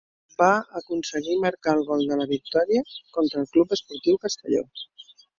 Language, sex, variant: Catalan, female, Central